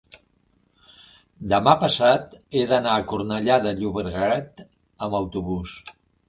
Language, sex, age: Catalan, male, 70-79